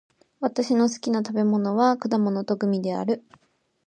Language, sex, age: Japanese, female, 19-29